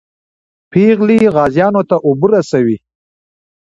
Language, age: Pashto, 40-49